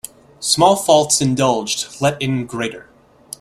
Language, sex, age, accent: English, male, 19-29, United States English